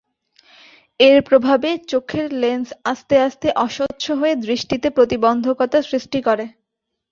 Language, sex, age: Bengali, female, 19-29